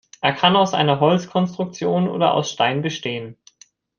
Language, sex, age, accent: German, male, 19-29, Deutschland Deutsch